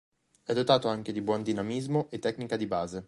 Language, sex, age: Italian, male, 19-29